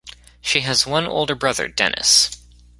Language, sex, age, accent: English, male, under 19, United States English